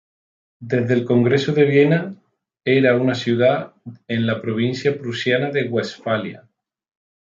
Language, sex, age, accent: Spanish, male, 19-29, España: Sur peninsular (Andalucia, Extremadura, Murcia)